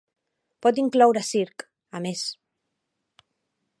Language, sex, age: Catalan, female, 30-39